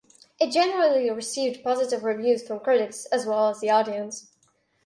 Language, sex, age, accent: English, female, under 19, England English